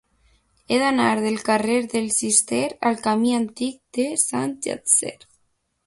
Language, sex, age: Catalan, female, under 19